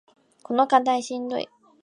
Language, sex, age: Japanese, female, 19-29